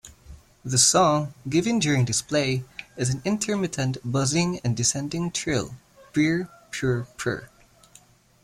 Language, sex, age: English, male, 19-29